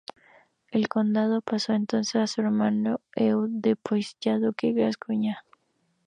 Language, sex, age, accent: Spanish, female, 19-29, México